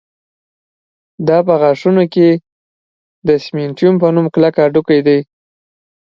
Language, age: Pashto, under 19